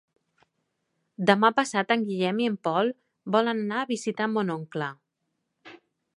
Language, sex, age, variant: Catalan, female, 40-49, Central